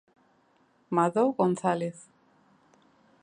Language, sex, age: Galician, female, 40-49